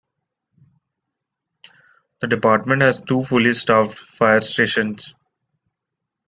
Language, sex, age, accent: English, male, 19-29, India and South Asia (India, Pakistan, Sri Lanka)